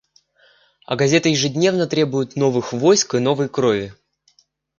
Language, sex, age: Russian, male, 19-29